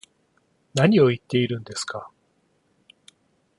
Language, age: Japanese, 50-59